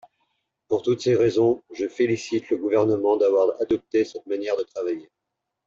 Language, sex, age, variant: French, male, 40-49, Français de métropole